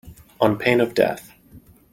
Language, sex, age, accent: English, male, 30-39, United States English